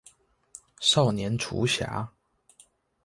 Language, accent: Chinese, 出生地：新北市